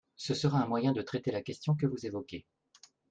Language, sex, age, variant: French, male, 40-49, Français de métropole